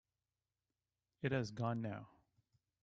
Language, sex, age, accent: English, male, 30-39, United States English